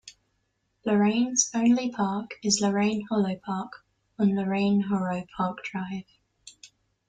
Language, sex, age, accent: English, female, under 19, England English